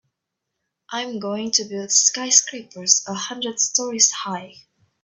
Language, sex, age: English, female, under 19